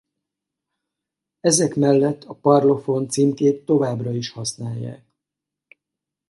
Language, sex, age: Hungarian, male, 50-59